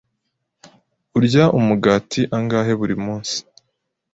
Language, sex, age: Kinyarwanda, male, 40-49